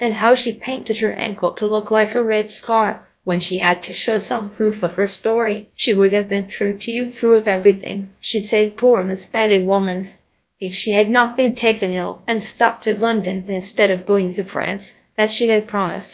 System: TTS, GlowTTS